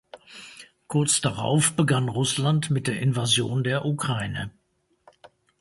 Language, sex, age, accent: German, male, 60-69, Deutschland Deutsch